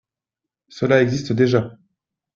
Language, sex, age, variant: French, male, 30-39, Français de métropole